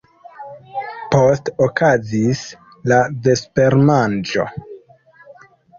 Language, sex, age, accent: Esperanto, male, 19-29, Internacia